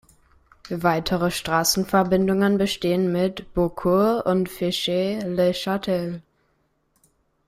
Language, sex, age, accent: German, male, under 19, Deutschland Deutsch